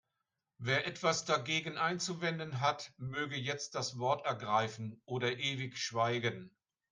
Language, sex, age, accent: German, male, 60-69, Deutschland Deutsch